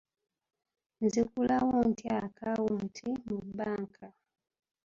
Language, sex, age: Ganda, female, 30-39